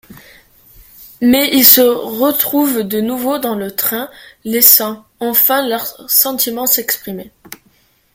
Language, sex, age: French, female, 19-29